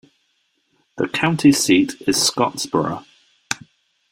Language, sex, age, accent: English, male, 30-39, England English